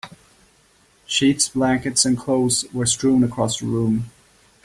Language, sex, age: English, male, 30-39